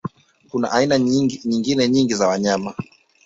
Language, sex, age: Swahili, male, 19-29